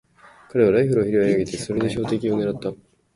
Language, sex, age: Japanese, male, 19-29